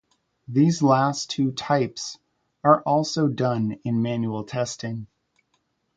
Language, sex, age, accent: English, male, 50-59, United States English